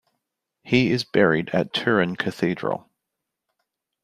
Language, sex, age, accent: English, male, 40-49, Australian English